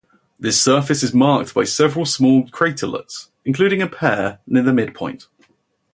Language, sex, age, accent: English, male, 19-29, England English